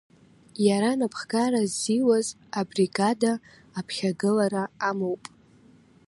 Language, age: Abkhazian, under 19